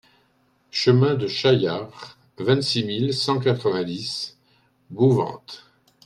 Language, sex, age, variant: French, male, 60-69, Français de métropole